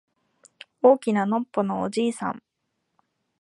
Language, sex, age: Japanese, female, 19-29